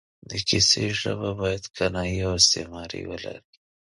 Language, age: Pashto, 19-29